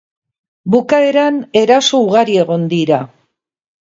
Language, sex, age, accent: Basque, female, 60-69, Mendebalekoa (Araba, Bizkaia, Gipuzkoako mendebaleko herri batzuk)